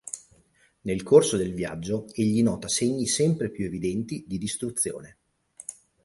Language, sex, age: Italian, male, 30-39